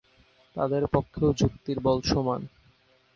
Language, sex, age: Bengali, male, 19-29